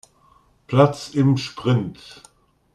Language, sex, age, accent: German, male, 50-59, Deutschland Deutsch